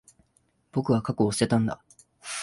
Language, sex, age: Japanese, male, 19-29